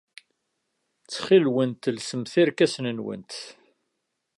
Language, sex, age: Kabyle, male, 50-59